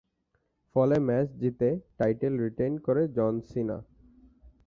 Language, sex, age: Bengali, male, 19-29